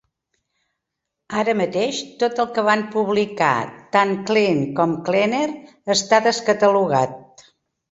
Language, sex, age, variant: Catalan, female, 70-79, Central